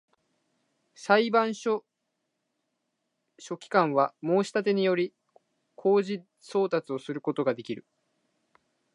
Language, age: Japanese, 19-29